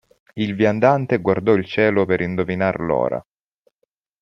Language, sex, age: Italian, male, 30-39